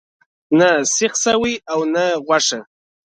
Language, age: Pashto, 19-29